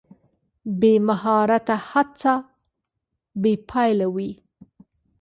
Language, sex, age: Pashto, female, 40-49